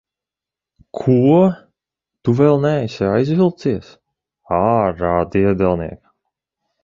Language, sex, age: Latvian, male, 30-39